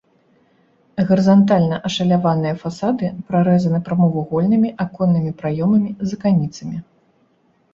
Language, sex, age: Belarusian, female, 30-39